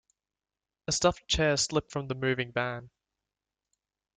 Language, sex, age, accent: English, male, 19-29, Australian English